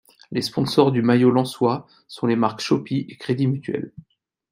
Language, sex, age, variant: French, male, 30-39, Français de métropole